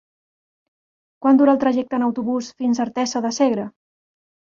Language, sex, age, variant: Catalan, female, 40-49, Central